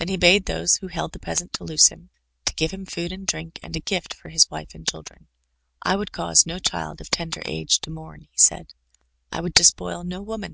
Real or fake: real